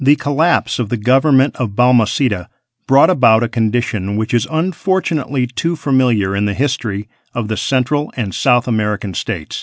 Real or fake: real